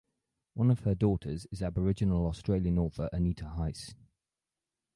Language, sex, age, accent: English, male, 19-29, England English